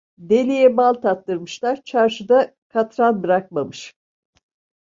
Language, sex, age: Turkish, female, 70-79